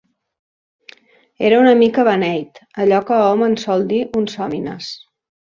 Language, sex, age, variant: Catalan, female, 40-49, Central